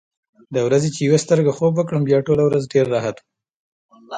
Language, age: Pashto, 19-29